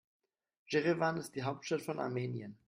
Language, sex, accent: German, male, Deutschland Deutsch